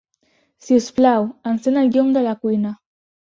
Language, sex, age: Catalan, female, under 19